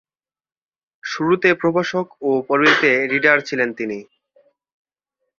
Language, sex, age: Bengali, male, 19-29